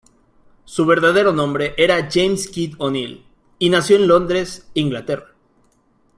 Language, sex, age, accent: Spanish, male, 30-39, México